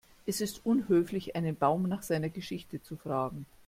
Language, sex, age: German, female, 50-59